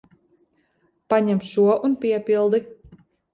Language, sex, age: Latvian, female, 19-29